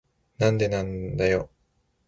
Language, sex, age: Japanese, male, 19-29